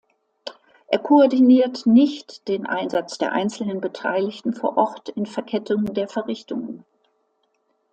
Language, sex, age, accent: German, female, 60-69, Deutschland Deutsch